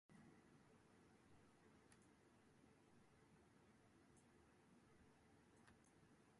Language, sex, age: English, female, 19-29